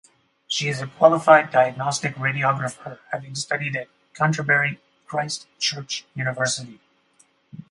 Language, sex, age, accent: English, male, 40-49, United States English